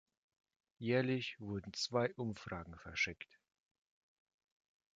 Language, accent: German, Russisch Deutsch